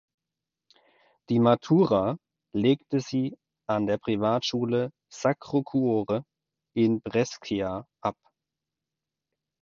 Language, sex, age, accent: German, male, 40-49, Deutschland Deutsch